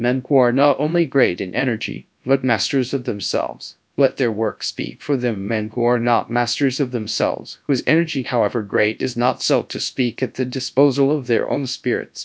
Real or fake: fake